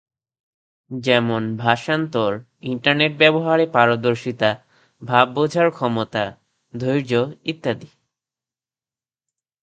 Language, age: Bengali, 19-29